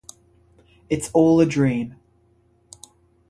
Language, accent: English, United States English; Australian English